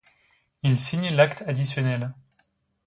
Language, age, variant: French, 19-29, Français de métropole